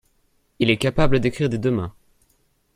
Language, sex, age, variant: French, male, 19-29, Français de métropole